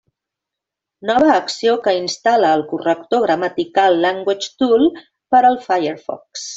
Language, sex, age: Catalan, female, 50-59